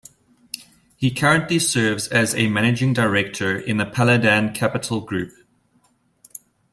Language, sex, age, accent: English, male, 19-29, Southern African (South Africa, Zimbabwe, Namibia)